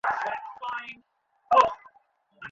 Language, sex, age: Bengali, male, 19-29